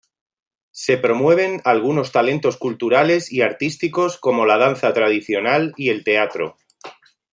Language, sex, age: Spanish, male, 40-49